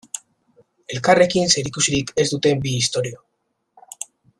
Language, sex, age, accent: Basque, male, under 19, Erdialdekoa edo Nafarra (Gipuzkoa, Nafarroa)